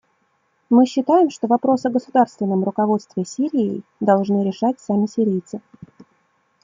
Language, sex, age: Russian, female, 30-39